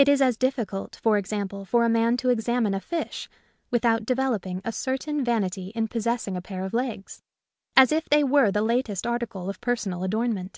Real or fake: real